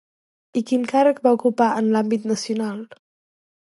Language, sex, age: Catalan, female, 19-29